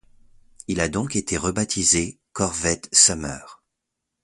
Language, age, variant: French, 30-39, Français de métropole